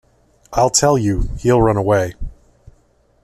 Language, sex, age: English, male, 30-39